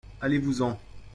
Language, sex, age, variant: French, male, 19-29, Français de métropole